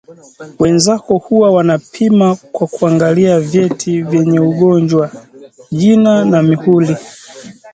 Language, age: Swahili, 19-29